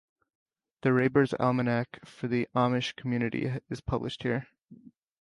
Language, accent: English, United States English